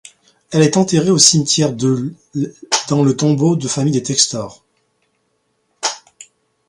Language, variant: French, Français de métropole